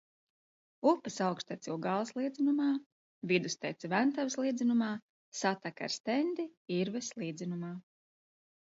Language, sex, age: Latvian, female, 40-49